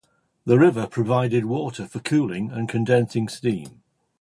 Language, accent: English, England English